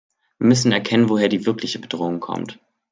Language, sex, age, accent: German, male, 19-29, Deutschland Deutsch